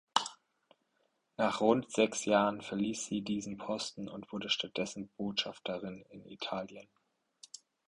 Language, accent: German, Deutschland Deutsch